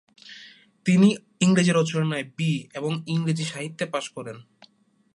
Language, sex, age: Bengali, male, 19-29